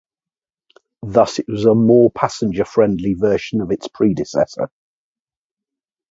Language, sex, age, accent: English, male, 50-59, England English